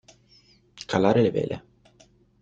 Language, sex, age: Italian, male, 19-29